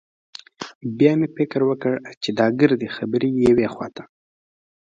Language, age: Pashto, 19-29